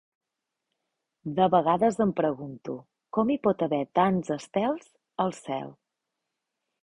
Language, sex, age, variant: Catalan, female, 30-39, Central